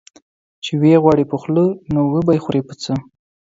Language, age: Pashto, 19-29